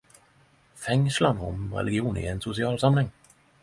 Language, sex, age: Norwegian Nynorsk, male, 30-39